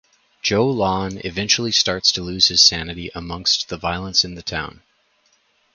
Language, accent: English, Canadian English